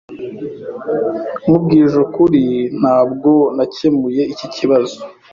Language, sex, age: Kinyarwanda, male, 19-29